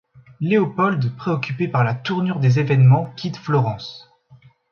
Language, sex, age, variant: French, male, 19-29, Français de métropole